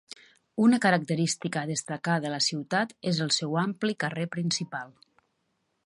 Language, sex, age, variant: Catalan, female, 40-49, Nord-Occidental